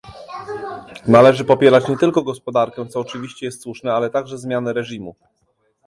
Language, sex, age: Polish, male, 40-49